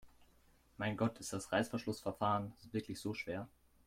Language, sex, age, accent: German, male, under 19, Deutschland Deutsch